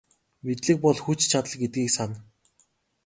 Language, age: Mongolian, 19-29